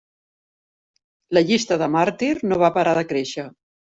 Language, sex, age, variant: Catalan, female, 50-59, Central